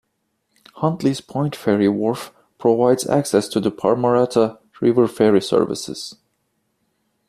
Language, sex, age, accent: English, male, 19-29, United States English